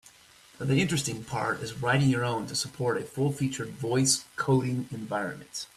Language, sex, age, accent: English, male, 40-49, United States English